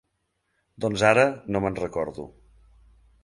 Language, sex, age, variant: Catalan, male, 40-49, Central